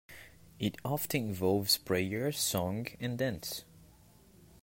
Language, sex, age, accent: English, male, 19-29, United States English